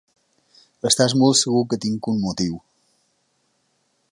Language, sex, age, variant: Catalan, male, 19-29, Balear